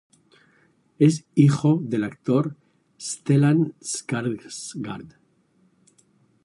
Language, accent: Spanish, España: Centro-Sur peninsular (Madrid, Toledo, Castilla-La Mancha)